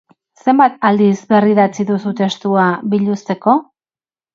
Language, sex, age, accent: Basque, female, 40-49, Erdialdekoa edo Nafarra (Gipuzkoa, Nafarroa)